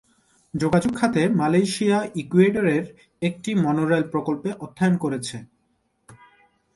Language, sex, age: Bengali, male, 19-29